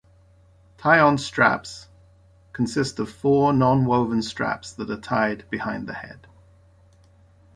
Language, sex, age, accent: English, male, 40-49, England English